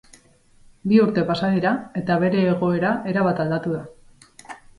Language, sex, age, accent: Basque, female, 40-49, Erdialdekoa edo Nafarra (Gipuzkoa, Nafarroa)